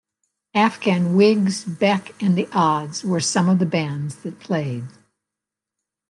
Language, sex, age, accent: English, female, 70-79, United States English